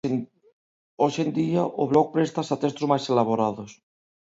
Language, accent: Galician, Neofalante